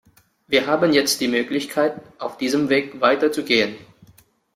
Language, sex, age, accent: German, male, 30-39, Deutschland Deutsch